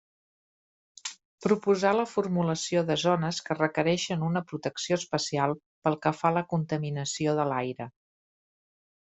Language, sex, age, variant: Catalan, female, 50-59, Central